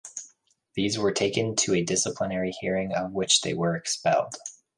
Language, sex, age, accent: English, male, 30-39, United States English